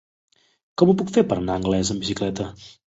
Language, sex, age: Catalan, male, 30-39